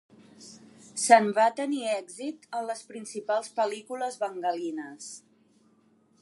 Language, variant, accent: Catalan, Central, central